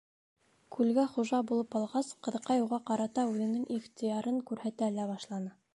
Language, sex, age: Bashkir, female, 19-29